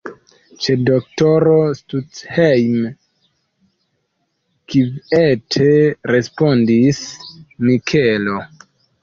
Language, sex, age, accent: Esperanto, male, 19-29, Internacia